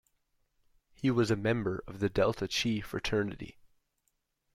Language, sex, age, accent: English, male, 19-29, Canadian English